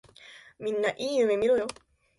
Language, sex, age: Japanese, female, 19-29